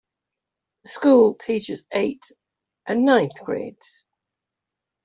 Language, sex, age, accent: English, female, 60-69, England English